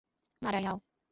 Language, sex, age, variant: Portuguese, female, 19-29, Portuguese (Brasil)